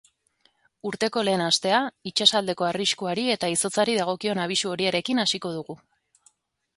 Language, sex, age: Basque, female, 30-39